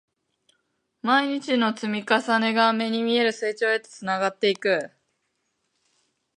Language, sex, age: Japanese, female, 19-29